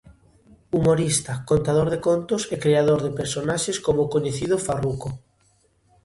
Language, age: Galician, under 19